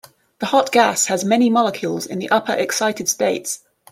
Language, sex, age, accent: English, female, 30-39, England English